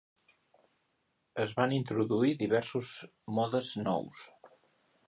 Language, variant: Catalan, Central